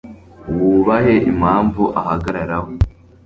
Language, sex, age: Kinyarwanda, male, under 19